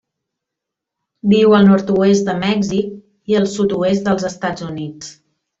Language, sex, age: Catalan, female, 40-49